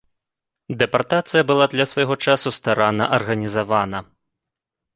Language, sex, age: Belarusian, male, 30-39